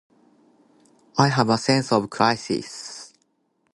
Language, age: English, 19-29